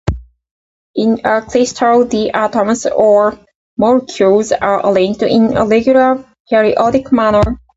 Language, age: English, 40-49